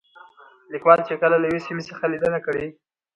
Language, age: Pashto, under 19